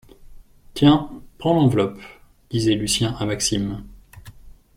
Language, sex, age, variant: French, male, 30-39, Français de métropole